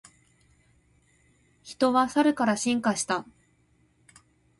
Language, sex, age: Japanese, female, 30-39